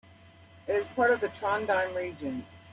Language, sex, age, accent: English, female, 40-49, United States English